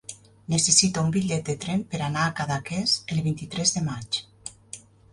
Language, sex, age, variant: Catalan, female, 40-49, Nord-Occidental